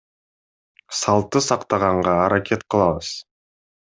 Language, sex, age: Kyrgyz, male, 19-29